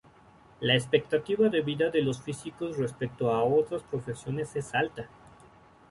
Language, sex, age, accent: Spanish, male, 19-29, México